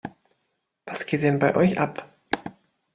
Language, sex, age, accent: German, male, 19-29, Österreichisches Deutsch